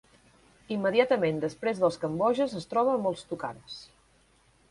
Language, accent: Catalan, Empordanès